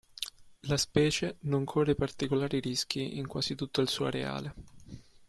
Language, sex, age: Italian, male, 19-29